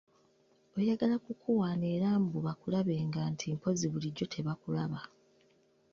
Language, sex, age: Ganda, female, 19-29